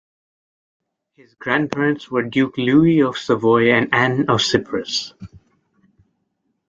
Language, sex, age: English, male, under 19